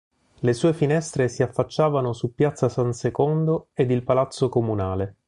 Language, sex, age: Italian, male, 40-49